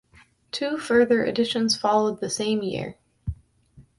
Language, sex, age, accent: English, female, 19-29, United States English